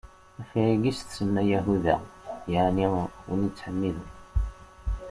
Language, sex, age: Kabyle, male, 19-29